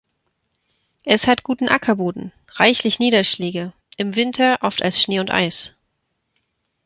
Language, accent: German, Deutschland Deutsch